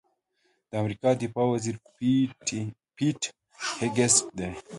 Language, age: Pashto, 19-29